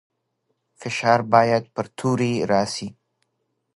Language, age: Pashto, 30-39